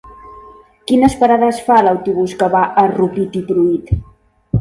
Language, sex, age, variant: Catalan, female, 50-59, Central